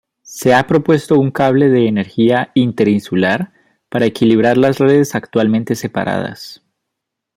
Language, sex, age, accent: Spanish, male, 19-29, Andino-Pacífico: Colombia, Perú, Ecuador, oeste de Bolivia y Venezuela andina